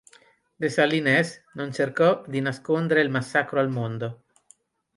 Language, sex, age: Italian, male, 40-49